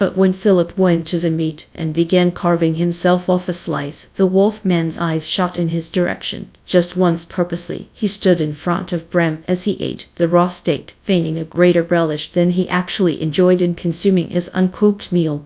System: TTS, GradTTS